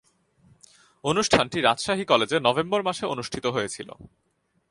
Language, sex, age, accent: Bengali, male, 19-29, প্রমিত